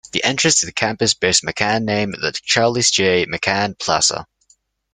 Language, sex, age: English, male, under 19